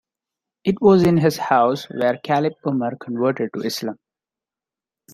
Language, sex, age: English, male, 19-29